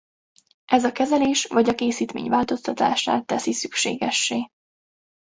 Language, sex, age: Hungarian, female, 19-29